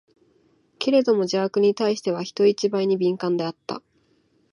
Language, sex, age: Japanese, female, 19-29